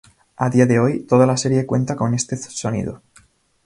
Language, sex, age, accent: Spanish, male, 19-29, España: Centro-Sur peninsular (Madrid, Toledo, Castilla-La Mancha)